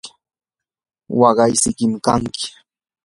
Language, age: Yanahuanca Pasco Quechua, 19-29